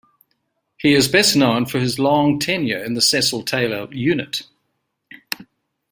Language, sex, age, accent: English, male, 60-69, England English